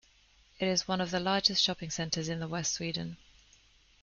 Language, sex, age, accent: English, female, 30-39, England English